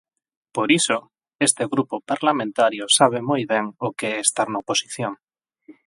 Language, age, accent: Galician, 30-39, Atlántico (seseo e gheada); Normativo (estándar); Neofalante